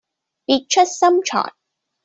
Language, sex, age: Cantonese, female, 19-29